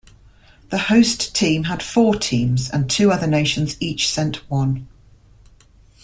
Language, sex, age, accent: English, female, 50-59, England English